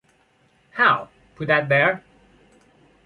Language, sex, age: English, male, 19-29